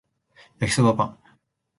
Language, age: Japanese, 19-29